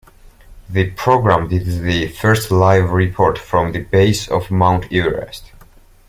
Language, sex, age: English, male, under 19